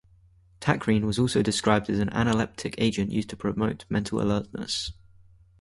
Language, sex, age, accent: English, male, 19-29, England English